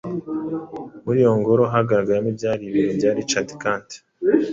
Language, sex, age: Kinyarwanda, male, 19-29